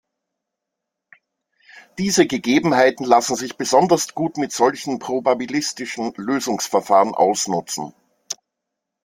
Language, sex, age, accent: German, male, 40-49, Österreichisches Deutsch